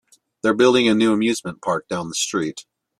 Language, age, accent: English, 40-49, United States English